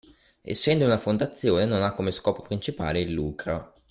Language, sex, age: Italian, male, under 19